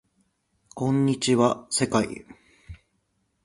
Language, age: Japanese, 30-39